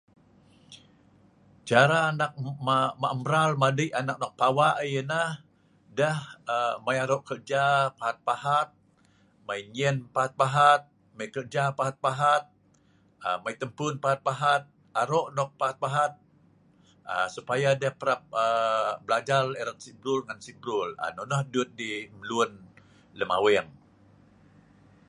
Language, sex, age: Sa'ban, male, 60-69